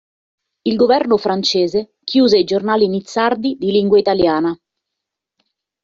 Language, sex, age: Italian, female, 40-49